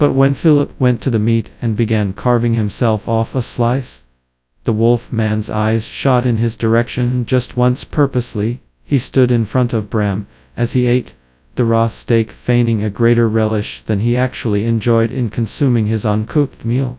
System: TTS, FastPitch